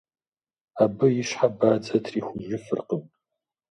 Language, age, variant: Kabardian, 50-59, Адыгэбзэ (Къэбэрдей, Кирил, псоми зэдай)